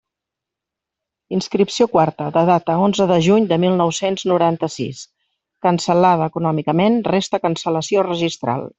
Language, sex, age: Catalan, female, 50-59